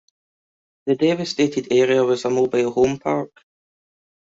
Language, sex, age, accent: English, male, 19-29, Scottish English